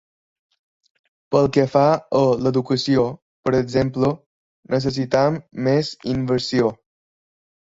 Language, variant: Catalan, Balear